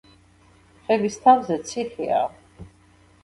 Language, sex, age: Georgian, female, 50-59